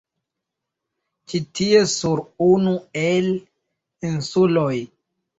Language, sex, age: Esperanto, male, 19-29